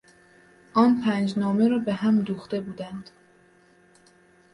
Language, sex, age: Persian, female, 19-29